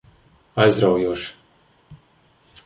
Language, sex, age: Latvian, male, 30-39